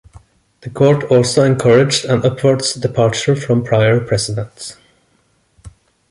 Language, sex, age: English, male, 30-39